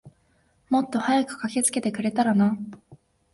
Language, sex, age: Japanese, female, 19-29